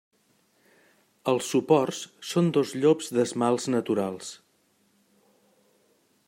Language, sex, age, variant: Catalan, male, 60-69, Central